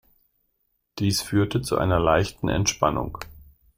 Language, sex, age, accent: German, male, 40-49, Deutschland Deutsch